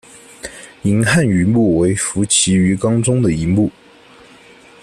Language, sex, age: Chinese, male, 19-29